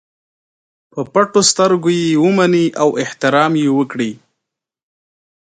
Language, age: Pashto, 19-29